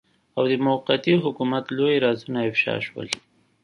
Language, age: Pashto, 30-39